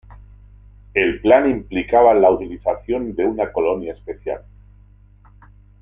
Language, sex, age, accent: Spanish, male, 40-49, España: Centro-Sur peninsular (Madrid, Toledo, Castilla-La Mancha)